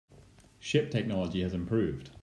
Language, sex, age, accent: English, male, 19-29, Scottish English